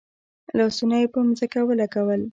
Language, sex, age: Pashto, female, under 19